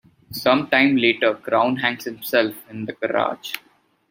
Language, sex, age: English, male, under 19